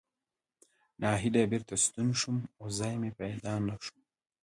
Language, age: Pashto, 19-29